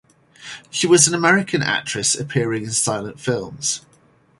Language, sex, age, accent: English, male, 40-49, England English